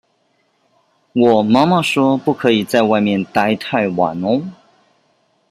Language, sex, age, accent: Chinese, male, 40-49, 出生地：臺北市